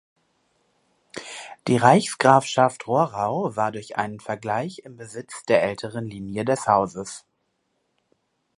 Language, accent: German, Deutschland Deutsch